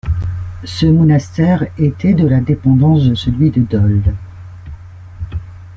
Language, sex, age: French, female, 60-69